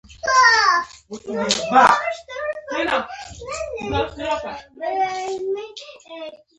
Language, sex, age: Pashto, female, 19-29